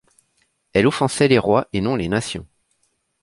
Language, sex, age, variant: French, male, 30-39, Français de métropole